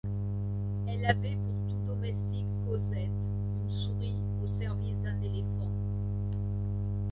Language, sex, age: French, female, 60-69